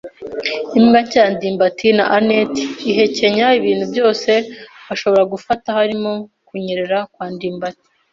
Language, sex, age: Kinyarwanda, female, 19-29